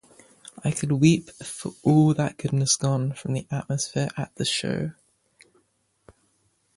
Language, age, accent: English, 19-29, England English